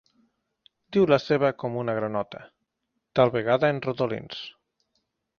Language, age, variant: Catalan, 30-39, Nord-Occidental